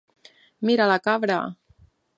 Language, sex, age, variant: Catalan, female, 19-29, Nord-Occidental